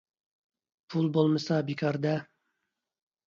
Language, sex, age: Uyghur, male, 30-39